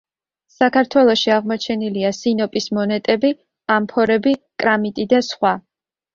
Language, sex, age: Georgian, female, 19-29